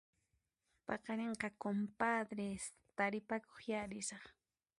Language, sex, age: Puno Quechua, female, 30-39